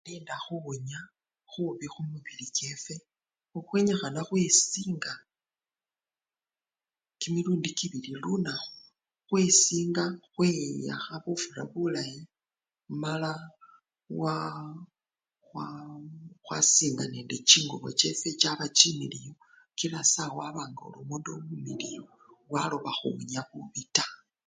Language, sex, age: Luyia, female, 50-59